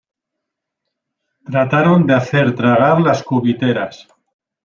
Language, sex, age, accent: Spanish, male, 40-49, España: Centro-Sur peninsular (Madrid, Toledo, Castilla-La Mancha)